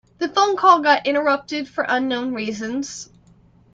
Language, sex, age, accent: English, female, 19-29, United States English